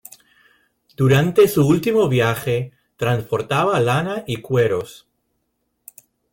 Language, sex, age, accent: Spanish, male, 40-49, España: Centro-Sur peninsular (Madrid, Toledo, Castilla-La Mancha)